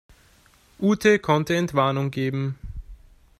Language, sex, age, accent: German, male, 19-29, Österreichisches Deutsch